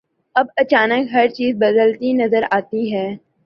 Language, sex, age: Urdu, male, 19-29